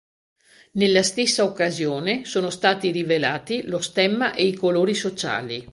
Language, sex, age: Italian, female, 60-69